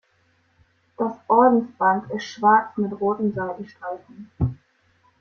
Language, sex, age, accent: German, female, under 19, Deutschland Deutsch